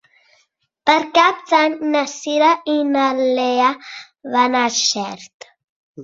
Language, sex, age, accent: Catalan, female, 40-49, Oriental